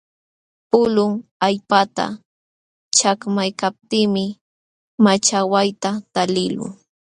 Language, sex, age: Jauja Wanca Quechua, female, 19-29